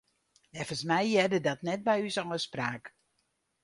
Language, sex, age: Western Frisian, female, 60-69